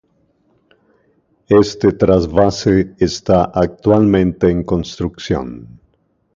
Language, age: Spanish, 50-59